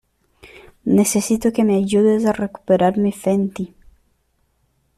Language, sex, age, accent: Spanish, female, under 19, México